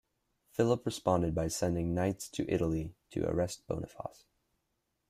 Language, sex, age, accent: English, male, under 19, United States English